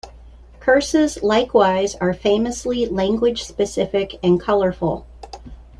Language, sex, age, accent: English, female, 40-49, United States English